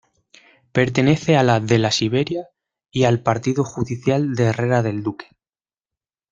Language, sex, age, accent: Spanish, male, 19-29, España: Centro-Sur peninsular (Madrid, Toledo, Castilla-La Mancha)